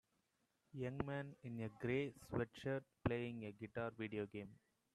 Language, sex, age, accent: English, male, 19-29, India and South Asia (India, Pakistan, Sri Lanka)